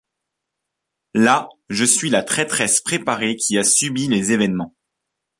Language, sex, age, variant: French, male, 30-39, Français de métropole